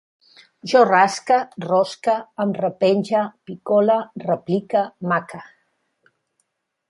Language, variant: Catalan, Septentrional